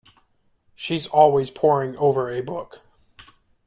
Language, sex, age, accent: English, male, 30-39, United States English